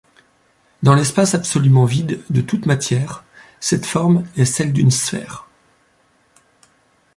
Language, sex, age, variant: French, male, 40-49, Français de métropole